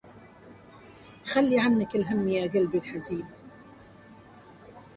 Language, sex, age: Arabic, female, 30-39